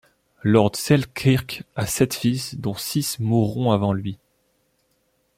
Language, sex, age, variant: French, male, 19-29, Français de métropole